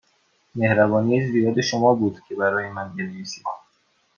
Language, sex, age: Persian, male, 19-29